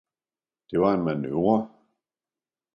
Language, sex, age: Danish, male, 40-49